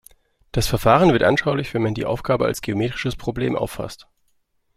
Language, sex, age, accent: German, male, 30-39, Deutschland Deutsch